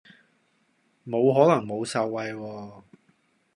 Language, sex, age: Cantonese, male, 19-29